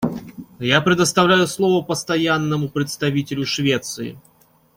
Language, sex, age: Russian, male, 30-39